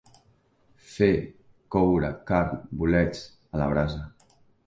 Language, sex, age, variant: Catalan, male, 40-49, Central